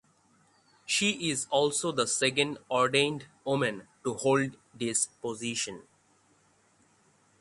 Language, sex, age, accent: English, male, under 19, India and South Asia (India, Pakistan, Sri Lanka)